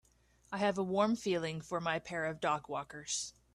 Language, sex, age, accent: English, female, 19-29, Canadian English